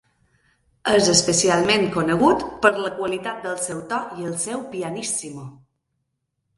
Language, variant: Catalan, Balear